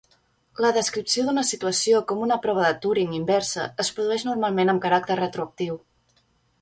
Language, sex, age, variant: Catalan, female, 30-39, Central